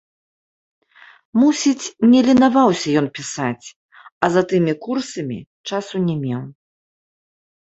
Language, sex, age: Belarusian, female, 40-49